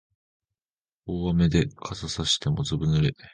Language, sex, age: Japanese, male, under 19